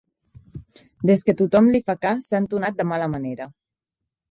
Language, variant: Catalan, Central